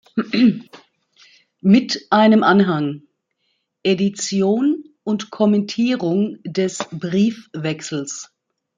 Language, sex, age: German, female, 50-59